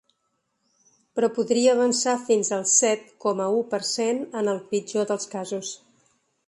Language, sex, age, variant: Catalan, female, 40-49, Central